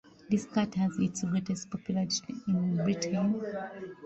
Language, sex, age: English, female, 19-29